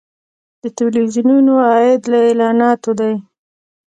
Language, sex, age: Pashto, female, 30-39